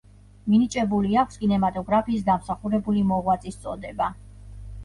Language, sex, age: Georgian, female, 40-49